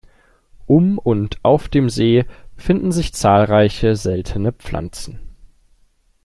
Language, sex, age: German, male, 19-29